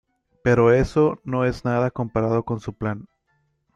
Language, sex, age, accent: Spanish, male, 30-39, México